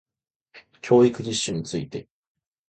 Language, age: Japanese, 19-29